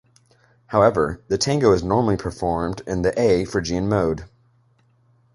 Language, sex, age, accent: English, male, 19-29, United States English